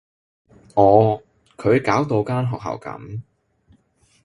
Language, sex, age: Cantonese, male, 19-29